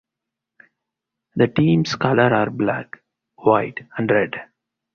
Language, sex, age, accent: English, male, 30-39, India and South Asia (India, Pakistan, Sri Lanka)